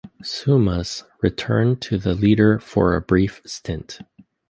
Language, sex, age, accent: English, male, 30-39, United States English